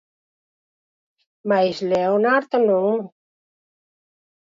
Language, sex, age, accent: Galician, female, 50-59, Normativo (estándar)